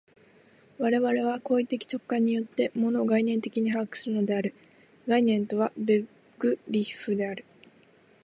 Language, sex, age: Japanese, female, 19-29